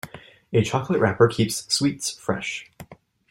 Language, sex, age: English, male, 19-29